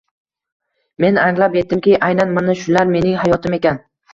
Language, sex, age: Uzbek, male, under 19